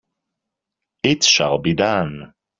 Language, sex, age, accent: English, male, 30-39, England English